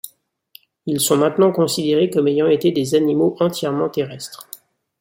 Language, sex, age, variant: French, male, 30-39, Français de métropole